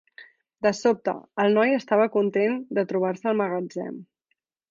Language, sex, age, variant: Catalan, female, 19-29, Central